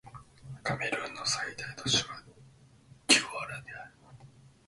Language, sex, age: Japanese, male, 19-29